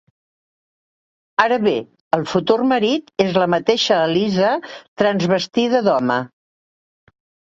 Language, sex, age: Catalan, female, 60-69